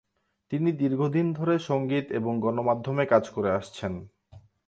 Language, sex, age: Bengali, male, 19-29